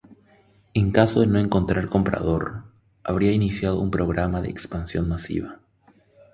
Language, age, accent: Spanish, 30-39, Rioplatense: Argentina, Uruguay, este de Bolivia, Paraguay